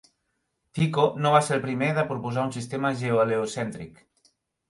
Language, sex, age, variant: Catalan, male, 30-39, Central